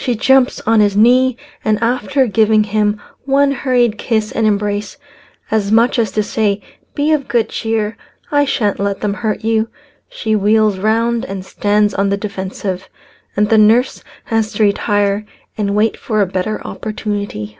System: none